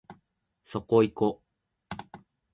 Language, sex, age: Japanese, male, 19-29